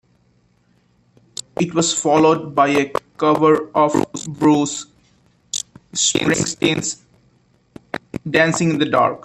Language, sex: English, male